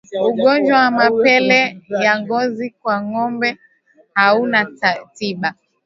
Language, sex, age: Swahili, female, 19-29